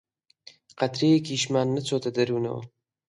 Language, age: Central Kurdish, 19-29